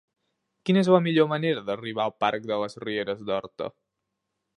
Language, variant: Catalan, Central